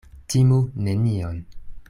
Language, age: Esperanto, 19-29